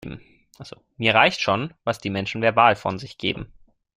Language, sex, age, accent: German, male, 19-29, Deutschland Deutsch